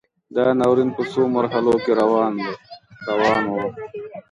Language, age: Pashto, 30-39